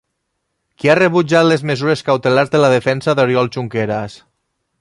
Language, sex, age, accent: Catalan, male, 30-39, valencià